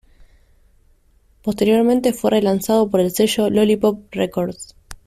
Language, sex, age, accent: Spanish, female, 19-29, Rioplatense: Argentina, Uruguay, este de Bolivia, Paraguay